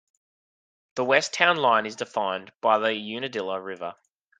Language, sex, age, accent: English, male, 19-29, Australian English